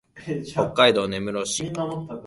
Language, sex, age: Japanese, male, 19-29